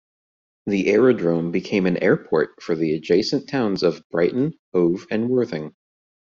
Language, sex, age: English, male, 19-29